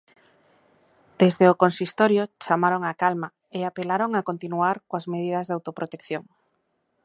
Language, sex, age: Galician, female, 30-39